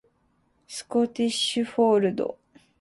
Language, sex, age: Japanese, female, under 19